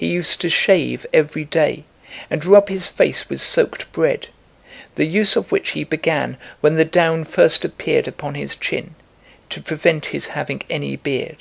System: none